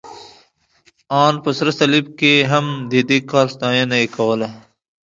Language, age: Pashto, 30-39